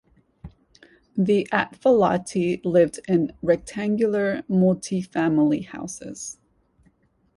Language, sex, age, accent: English, female, 30-39, United States English